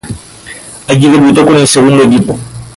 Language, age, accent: Spanish, 19-29, España: Islas Canarias